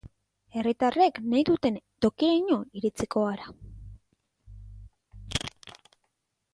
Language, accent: Basque, Mendebalekoa (Araba, Bizkaia, Gipuzkoako mendebaleko herri batzuk)